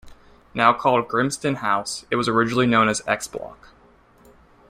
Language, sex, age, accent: English, male, 19-29, United States English